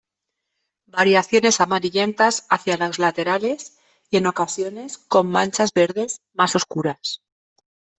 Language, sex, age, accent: Spanish, female, 50-59, España: Centro-Sur peninsular (Madrid, Toledo, Castilla-La Mancha)